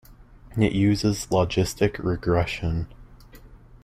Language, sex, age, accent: English, male, under 19, United States English